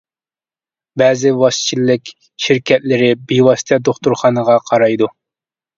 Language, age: Uyghur, 19-29